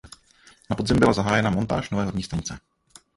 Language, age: Czech, 30-39